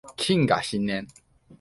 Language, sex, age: Japanese, male, 19-29